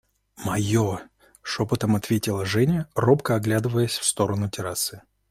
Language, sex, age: Russian, male, 40-49